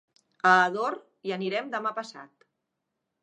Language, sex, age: Catalan, female, 50-59